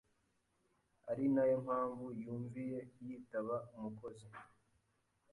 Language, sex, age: Kinyarwanda, male, 19-29